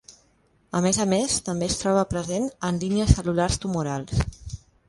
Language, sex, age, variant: Catalan, female, 30-39, Central